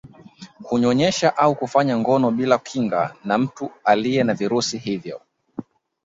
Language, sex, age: Swahili, male, 19-29